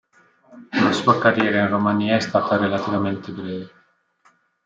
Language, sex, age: Italian, male, 50-59